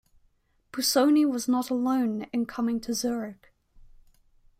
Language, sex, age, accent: English, female, 19-29, England English